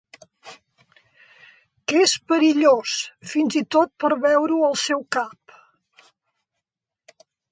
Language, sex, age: Catalan, female, 60-69